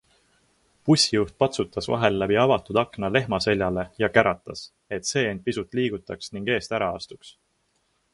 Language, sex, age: Estonian, male, 19-29